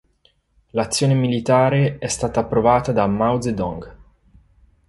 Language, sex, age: Italian, male, 30-39